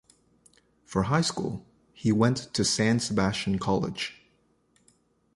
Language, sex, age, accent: English, male, 30-39, Canadian English